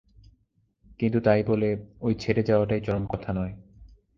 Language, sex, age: Bengali, male, 19-29